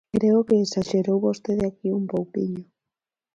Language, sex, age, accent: Galician, female, under 19, Atlántico (seseo e gheada)